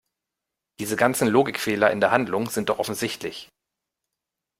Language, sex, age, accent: German, male, 30-39, Deutschland Deutsch